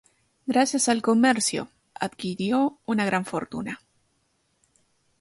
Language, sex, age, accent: Spanish, female, 19-29, Rioplatense: Argentina, Uruguay, este de Bolivia, Paraguay